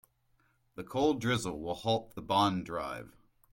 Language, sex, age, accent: English, male, 30-39, United States English